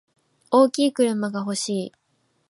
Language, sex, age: Japanese, female, 19-29